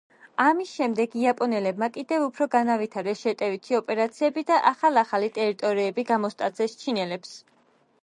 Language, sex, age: Georgian, female, 19-29